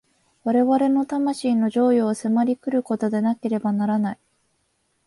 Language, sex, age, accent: Japanese, female, 19-29, 関東